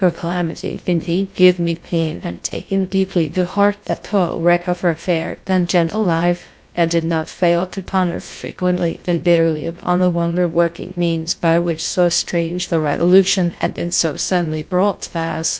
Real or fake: fake